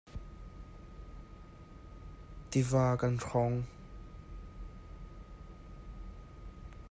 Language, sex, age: Hakha Chin, male, 19-29